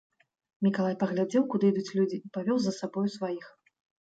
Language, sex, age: Belarusian, female, 30-39